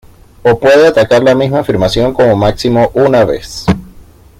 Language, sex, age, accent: Spanish, male, 19-29, Caribe: Cuba, Venezuela, Puerto Rico, República Dominicana, Panamá, Colombia caribeña, México caribeño, Costa del golfo de México